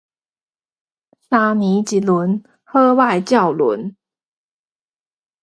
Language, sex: Min Nan Chinese, female